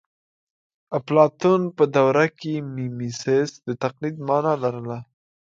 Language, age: Pashto, 19-29